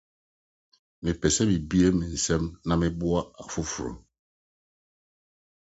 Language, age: Akan, 60-69